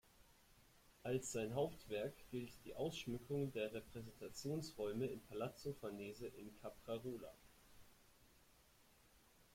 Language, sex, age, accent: German, male, 19-29, Deutschland Deutsch